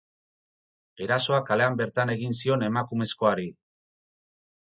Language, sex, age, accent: Basque, male, 50-59, Mendebalekoa (Araba, Bizkaia, Gipuzkoako mendebaleko herri batzuk)